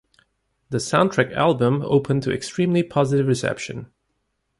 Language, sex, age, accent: English, male, 30-39, United States English